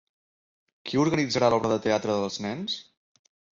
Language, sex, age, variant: Catalan, male, 19-29, Central